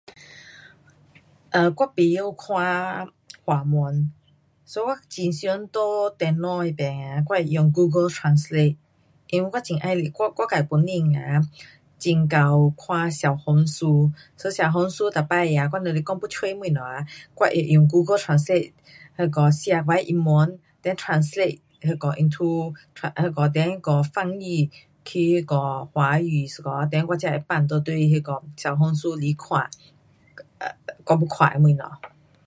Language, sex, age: Pu-Xian Chinese, female, 40-49